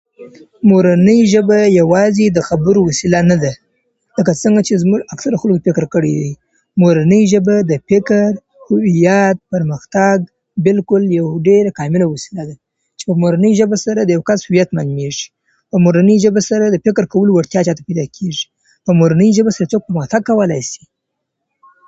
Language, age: Pashto, 19-29